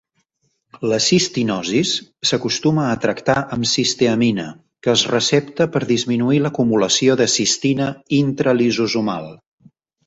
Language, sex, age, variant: Catalan, male, 40-49, Central